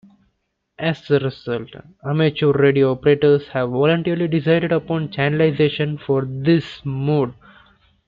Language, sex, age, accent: English, male, 19-29, India and South Asia (India, Pakistan, Sri Lanka)